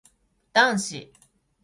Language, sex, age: Japanese, female, 40-49